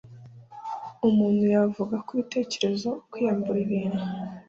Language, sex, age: Kinyarwanda, female, 19-29